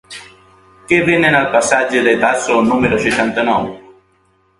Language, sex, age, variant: Catalan, male, 40-49, Valencià meridional